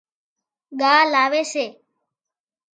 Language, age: Wadiyara Koli, under 19